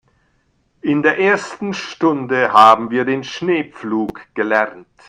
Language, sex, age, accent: German, male, 60-69, Deutschland Deutsch